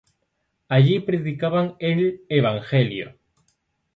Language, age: Spanish, 19-29